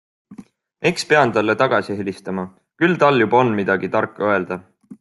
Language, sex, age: Estonian, male, 19-29